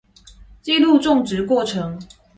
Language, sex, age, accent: Chinese, female, 19-29, 出生地：臺中市